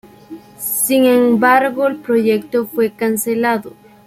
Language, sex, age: Spanish, female, under 19